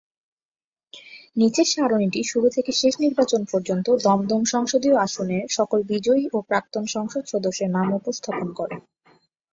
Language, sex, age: Bengali, female, 19-29